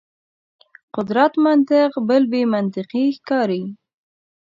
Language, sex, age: Pashto, female, under 19